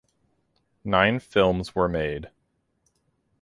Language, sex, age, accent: English, male, 30-39, United States English